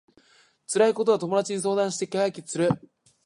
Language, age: Japanese, 19-29